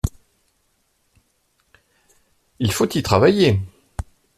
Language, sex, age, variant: French, male, 50-59, Français de métropole